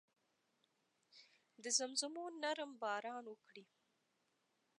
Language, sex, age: Pashto, female, 19-29